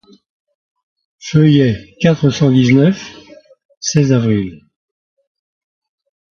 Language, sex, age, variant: French, male, 80-89, Français de métropole